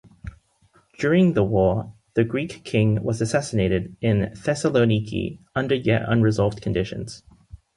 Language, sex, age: English, male, 19-29